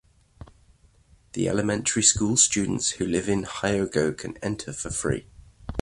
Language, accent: English, England English